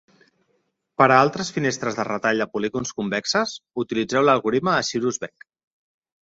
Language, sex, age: Catalan, male, 40-49